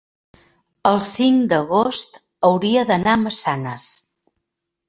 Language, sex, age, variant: Catalan, female, 50-59, Central